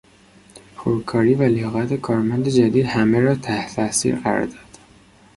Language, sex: Persian, male